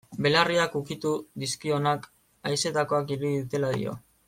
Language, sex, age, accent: Basque, male, 19-29, Mendebalekoa (Araba, Bizkaia, Gipuzkoako mendebaleko herri batzuk)